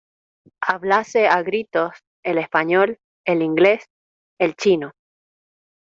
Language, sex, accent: Spanish, female, España: Islas Canarias